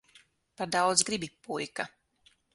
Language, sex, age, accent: Latvian, female, 30-39, Kurzeme